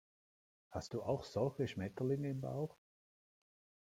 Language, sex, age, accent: German, male, 60-69, Schweizerdeutsch